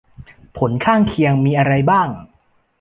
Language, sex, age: Thai, male, 19-29